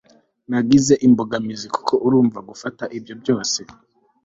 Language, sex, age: Kinyarwanda, male, 19-29